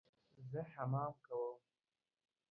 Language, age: Pashto, under 19